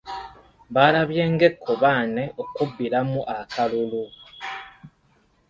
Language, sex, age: Ganda, male, 19-29